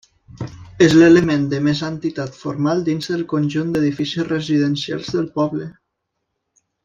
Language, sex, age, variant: Catalan, male, under 19, Nord-Occidental